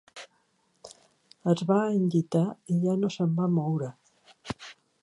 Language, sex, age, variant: Catalan, female, 60-69, Central